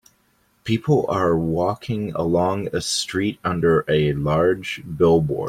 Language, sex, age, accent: English, male, 30-39, United States English